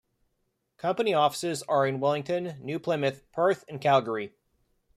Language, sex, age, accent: English, male, 30-39, United States English